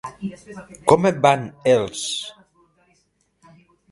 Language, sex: Catalan, male